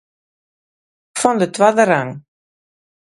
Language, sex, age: Western Frisian, female, 50-59